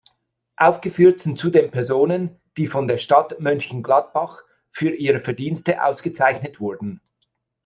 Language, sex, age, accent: German, male, 50-59, Schweizerdeutsch